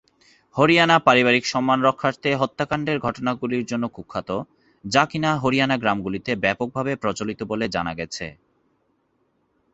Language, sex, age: Bengali, male, 19-29